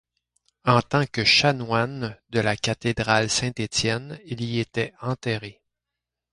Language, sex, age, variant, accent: French, male, 50-59, Français d'Amérique du Nord, Français du Canada